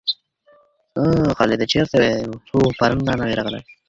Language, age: Pashto, 19-29